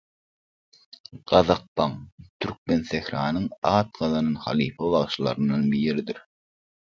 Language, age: Turkmen, 19-29